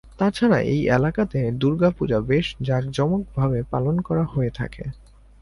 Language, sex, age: Bengali, male, 19-29